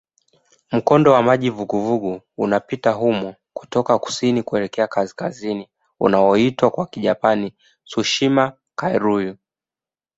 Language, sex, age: Swahili, male, 19-29